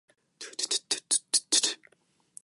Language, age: Japanese, under 19